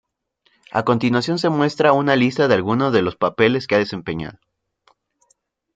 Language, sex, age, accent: Spanish, male, 19-29, México